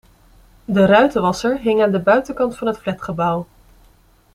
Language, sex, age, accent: Dutch, female, 30-39, Nederlands Nederlands